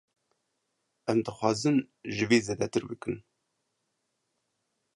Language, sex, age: Kurdish, male, 30-39